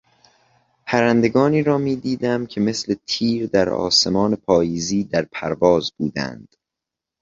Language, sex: Persian, male